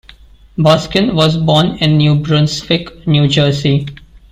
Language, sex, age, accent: English, male, 19-29, India and South Asia (India, Pakistan, Sri Lanka)